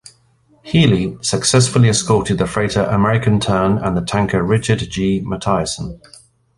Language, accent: English, England English